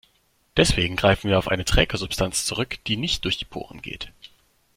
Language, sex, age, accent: German, male, 19-29, Deutschland Deutsch